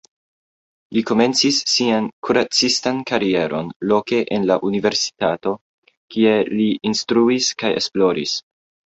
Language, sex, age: Esperanto, male, 19-29